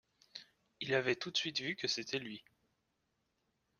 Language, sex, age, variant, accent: French, male, 19-29, Français d'Europe, Français de Suisse